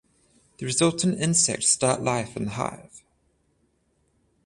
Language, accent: English, United States English; Australian English; England English; New Zealand English; Welsh English